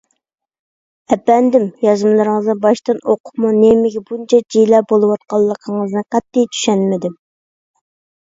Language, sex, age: Uyghur, female, 30-39